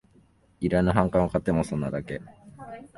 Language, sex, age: Japanese, male, 19-29